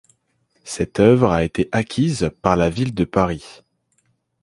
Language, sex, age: French, male, 19-29